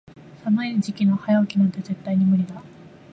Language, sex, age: Japanese, female, 19-29